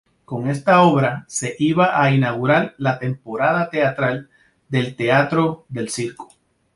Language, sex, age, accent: Spanish, male, 40-49, Caribe: Cuba, Venezuela, Puerto Rico, República Dominicana, Panamá, Colombia caribeña, México caribeño, Costa del golfo de México